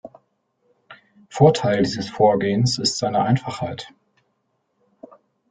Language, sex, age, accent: German, male, 40-49, Deutschland Deutsch